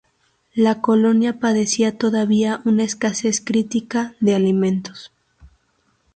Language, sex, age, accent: Spanish, female, 19-29, México